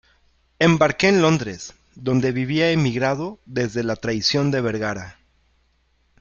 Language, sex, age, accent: Spanish, male, 30-39, México